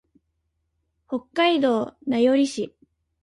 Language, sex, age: Japanese, female, 19-29